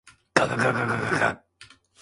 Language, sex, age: Japanese, male, 19-29